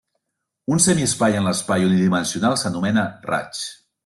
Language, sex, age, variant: Catalan, male, 40-49, Central